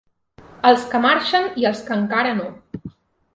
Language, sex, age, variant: Catalan, female, 19-29, Central